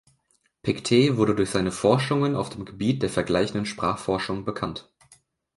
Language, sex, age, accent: German, male, under 19, Deutschland Deutsch